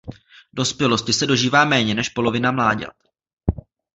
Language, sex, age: Czech, male, 19-29